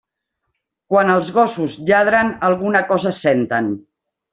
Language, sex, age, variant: Catalan, female, 50-59, Central